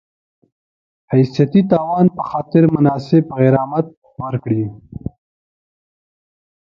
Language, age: Pashto, 19-29